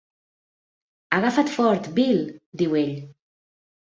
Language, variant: Catalan, Central